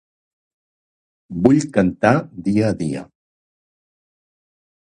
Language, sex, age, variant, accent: Catalan, male, 60-69, Central, Català central